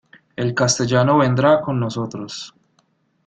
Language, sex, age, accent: Spanish, male, 30-39, Caribe: Cuba, Venezuela, Puerto Rico, República Dominicana, Panamá, Colombia caribeña, México caribeño, Costa del golfo de México